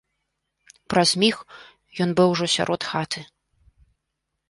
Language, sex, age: Belarusian, female, 40-49